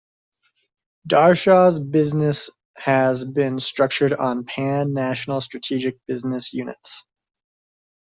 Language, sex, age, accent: English, male, 30-39, United States English